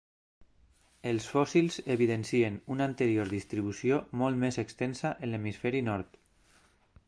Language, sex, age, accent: Catalan, male, 40-49, valencià